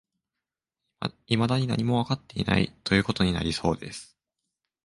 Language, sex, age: Japanese, male, 19-29